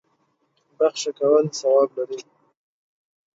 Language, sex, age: Pashto, male, 19-29